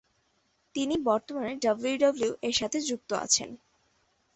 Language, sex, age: Bengali, female, 19-29